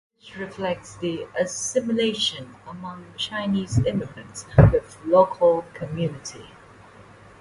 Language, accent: English, Malaysian English